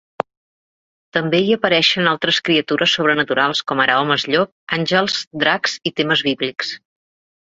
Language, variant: Catalan, Central